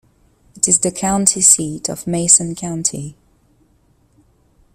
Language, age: English, 19-29